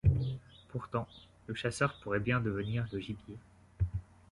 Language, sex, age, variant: French, male, 19-29, Français de métropole